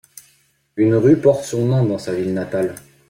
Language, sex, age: French, male, under 19